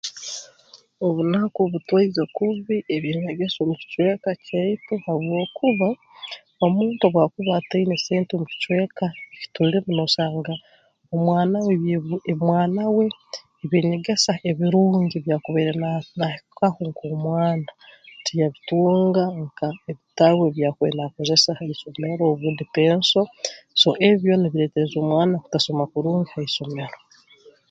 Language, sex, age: Tooro, female, 19-29